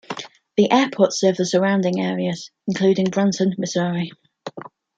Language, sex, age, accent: English, female, 19-29, England English